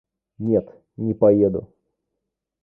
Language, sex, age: Russian, male, 19-29